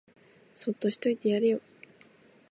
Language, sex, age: Japanese, female, 19-29